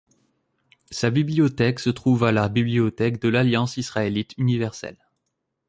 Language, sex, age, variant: French, male, 19-29, Français de métropole